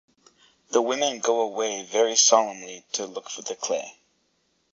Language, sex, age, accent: English, male, under 19, United States English